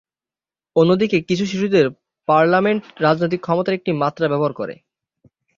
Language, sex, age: Bengali, male, 19-29